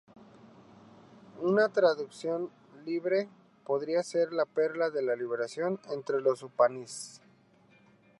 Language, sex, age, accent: Spanish, male, 30-39, México